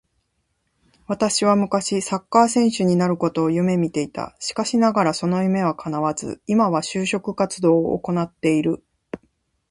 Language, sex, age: Japanese, female, 40-49